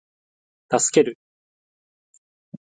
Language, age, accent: Japanese, 19-29, 関西弁